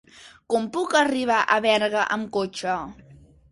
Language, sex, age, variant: Catalan, male, under 19, Central